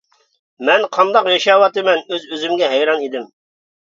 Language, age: Uyghur, 40-49